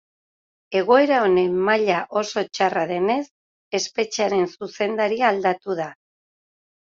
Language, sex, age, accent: Basque, female, 50-59, Erdialdekoa edo Nafarra (Gipuzkoa, Nafarroa)